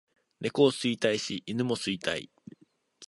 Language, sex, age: Japanese, male, 19-29